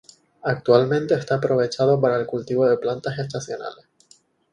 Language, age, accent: Spanish, 19-29, España: Islas Canarias